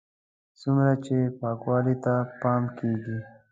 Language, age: Pashto, 19-29